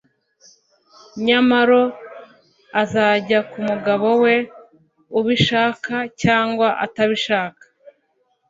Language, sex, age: Kinyarwanda, female, 19-29